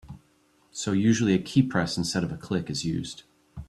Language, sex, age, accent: English, male, 40-49, United States English